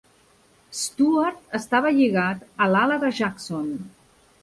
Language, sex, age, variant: Catalan, female, 40-49, Central